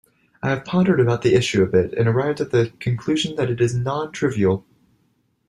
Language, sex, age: English, male, 19-29